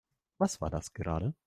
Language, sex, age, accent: German, male, 19-29, Deutschland Deutsch